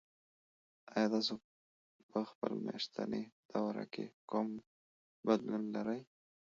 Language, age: Pashto, 30-39